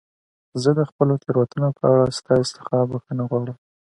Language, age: Pashto, 19-29